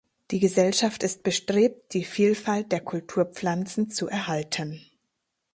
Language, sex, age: German, female, 30-39